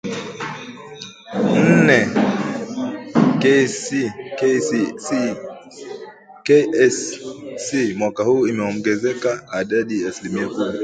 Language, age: Swahili, 19-29